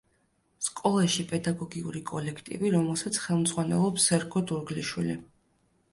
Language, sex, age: Georgian, female, 19-29